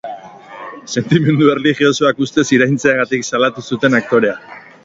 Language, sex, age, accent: Basque, male, 30-39, Erdialdekoa edo Nafarra (Gipuzkoa, Nafarroa)